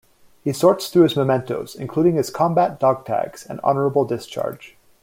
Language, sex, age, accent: English, male, 30-39, United States English